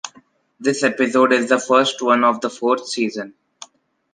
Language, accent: English, India and South Asia (India, Pakistan, Sri Lanka)